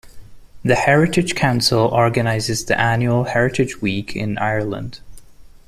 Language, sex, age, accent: English, male, 30-39, India and South Asia (India, Pakistan, Sri Lanka)